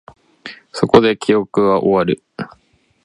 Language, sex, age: Japanese, male, 19-29